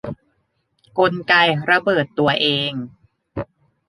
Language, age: Thai, 19-29